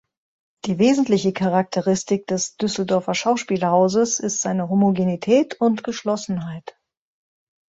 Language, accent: German, Deutschland Deutsch